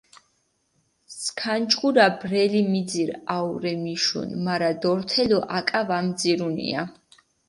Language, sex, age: Mingrelian, female, 19-29